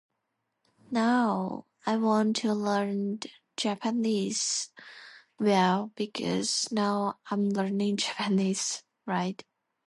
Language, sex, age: English, female, 19-29